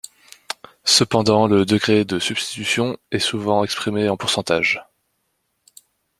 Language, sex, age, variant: French, male, 19-29, Français de métropole